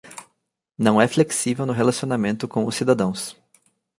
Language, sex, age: Portuguese, male, 19-29